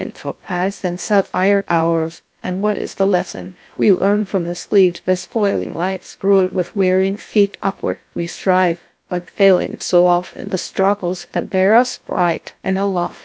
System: TTS, GlowTTS